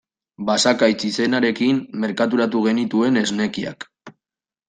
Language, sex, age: Basque, male, 19-29